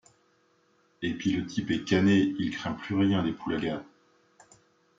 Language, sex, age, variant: French, male, 40-49, Français de métropole